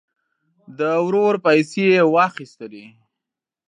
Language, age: Pashto, 30-39